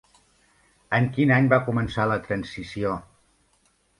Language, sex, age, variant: Catalan, male, 50-59, Central